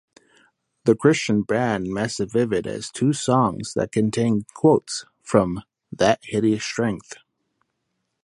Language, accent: English, United States English